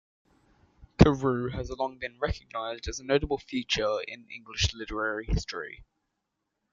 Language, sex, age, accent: English, male, under 19, Australian English